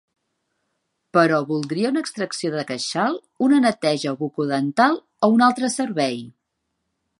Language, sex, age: Catalan, female, 40-49